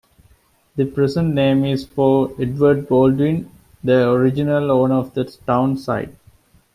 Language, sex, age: English, male, 19-29